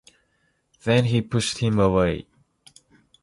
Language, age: English, 19-29